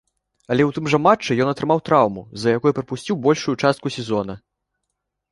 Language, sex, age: Belarusian, male, under 19